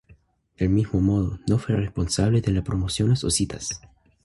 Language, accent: Spanish, Rioplatense: Argentina, Uruguay, este de Bolivia, Paraguay